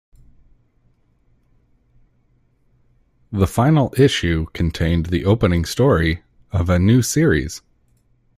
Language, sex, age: English, male, 30-39